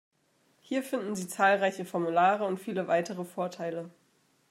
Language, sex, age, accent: German, female, 19-29, Deutschland Deutsch